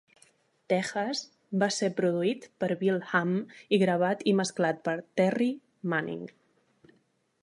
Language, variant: Catalan, Nord-Occidental